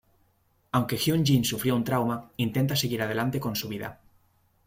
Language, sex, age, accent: Spanish, male, 19-29, España: Norte peninsular (Asturias, Castilla y León, Cantabria, País Vasco, Navarra, Aragón, La Rioja, Guadalajara, Cuenca)